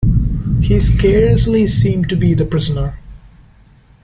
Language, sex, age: English, male, 19-29